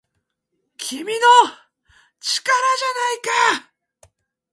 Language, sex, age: Japanese, male, 19-29